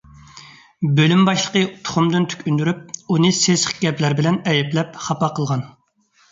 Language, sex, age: Uyghur, male, 30-39